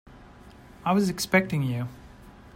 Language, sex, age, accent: English, male, 40-49, United States English